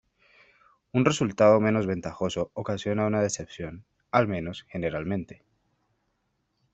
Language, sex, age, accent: Spanish, male, 30-39, Caribe: Cuba, Venezuela, Puerto Rico, República Dominicana, Panamá, Colombia caribeña, México caribeño, Costa del golfo de México